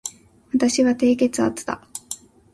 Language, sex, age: Japanese, female, 19-29